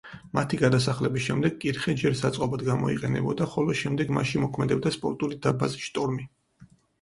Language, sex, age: Georgian, male, 30-39